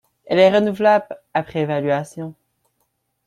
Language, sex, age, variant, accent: French, male, 19-29, Français d'Amérique du Nord, Français du Canada